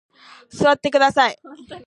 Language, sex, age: Japanese, female, under 19